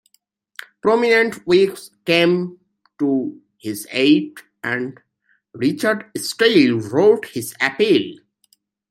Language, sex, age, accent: English, male, 19-29, United States English